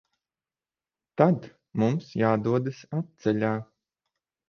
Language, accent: Latvian, Dzimtā valoda